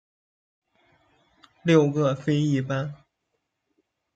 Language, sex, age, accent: Chinese, male, 19-29, 出生地：山东省